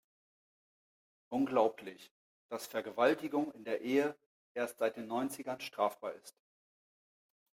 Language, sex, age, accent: German, male, 30-39, Deutschland Deutsch